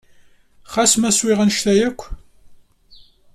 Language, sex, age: Kabyle, male, 40-49